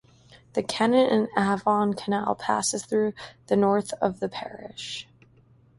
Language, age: English, 19-29